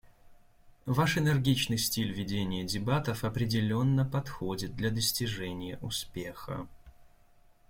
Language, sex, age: Russian, male, 30-39